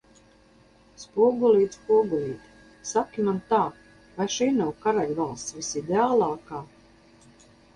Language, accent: Latvian, Kurzeme